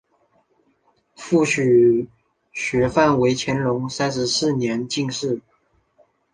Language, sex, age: Chinese, male, under 19